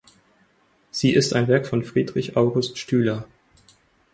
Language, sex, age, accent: German, male, 30-39, Deutschland Deutsch